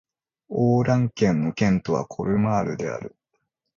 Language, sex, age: Japanese, male, 19-29